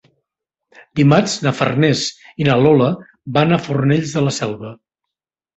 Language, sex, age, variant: Catalan, male, 60-69, Nord-Occidental